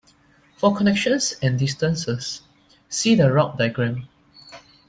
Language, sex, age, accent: English, male, 19-29, Singaporean English